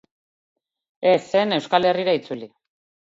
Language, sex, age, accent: Basque, female, 40-49, Mendebalekoa (Araba, Bizkaia, Gipuzkoako mendebaleko herri batzuk)